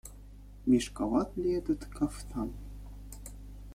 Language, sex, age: Russian, male, 19-29